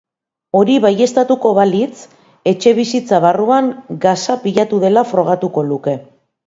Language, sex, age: Basque, female, 50-59